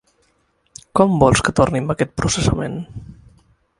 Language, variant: Catalan, Balear